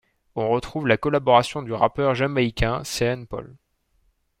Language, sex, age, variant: French, male, 19-29, Français de métropole